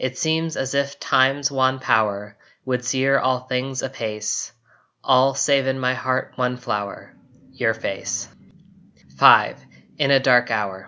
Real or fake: real